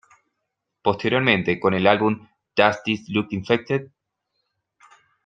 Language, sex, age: Spanish, male, 19-29